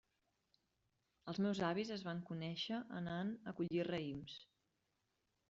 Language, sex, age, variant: Catalan, female, 30-39, Central